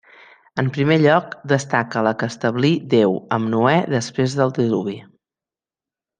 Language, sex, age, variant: Catalan, female, 40-49, Central